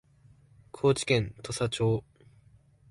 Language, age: Japanese, 19-29